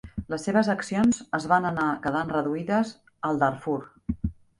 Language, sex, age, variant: Catalan, female, 50-59, Central